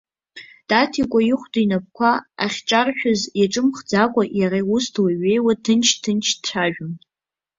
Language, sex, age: Abkhazian, female, under 19